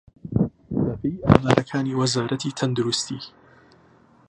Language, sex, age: Central Kurdish, male, 19-29